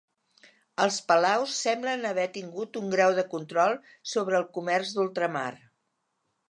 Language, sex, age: Catalan, female, 60-69